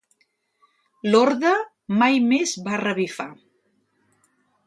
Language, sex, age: Catalan, female, 60-69